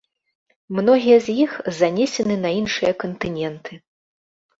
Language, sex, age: Belarusian, female, 40-49